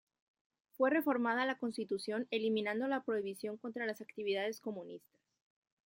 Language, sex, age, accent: Spanish, female, 30-39, México